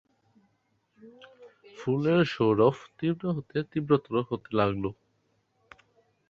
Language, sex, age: Bengali, male, 19-29